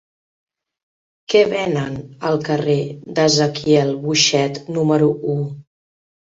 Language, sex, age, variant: Catalan, female, 40-49, Central